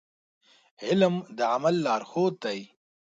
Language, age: Pashto, 19-29